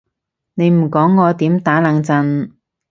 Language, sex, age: Cantonese, female, 30-39